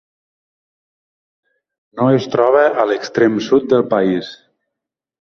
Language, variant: Catalan, Nord-Occidental